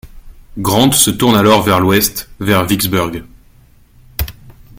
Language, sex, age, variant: French, male, 30-39, Français de métropole